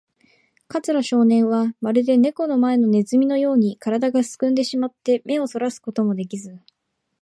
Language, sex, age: Japanese, female, 19-29